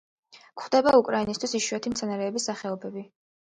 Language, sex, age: Georgian, female, 19-29